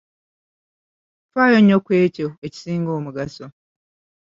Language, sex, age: Ganda, female, 50-59